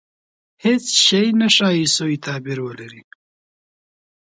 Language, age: Pashto, 19-29